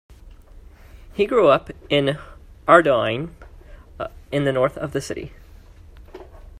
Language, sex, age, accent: English, male, 19-29, United States English